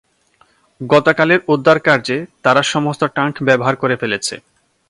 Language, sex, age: Bengali, male, 19-29